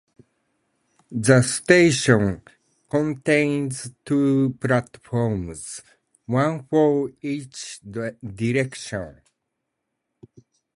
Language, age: English, 40-49